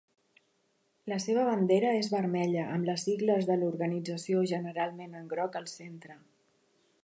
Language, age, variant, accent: Catalan, 50-59, Central, central